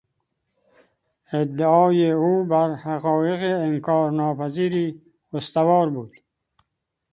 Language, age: Persian, 70-79